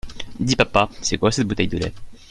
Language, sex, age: French, male, under 19